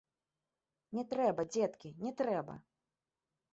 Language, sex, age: Belarusian, female, 19-29